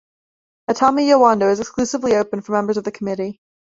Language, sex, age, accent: English, female, 19-29, England English